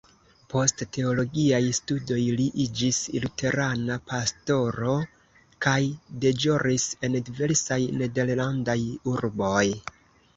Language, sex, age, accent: Esperanto, female, 19-29, Internacia